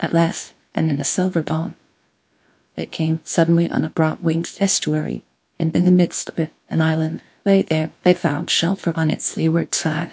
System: TTS, GlowTTS